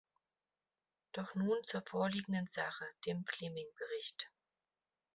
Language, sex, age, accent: German, female, 30-39, Deutschland Deutsch